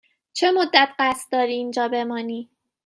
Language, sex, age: Persian, female, 30-39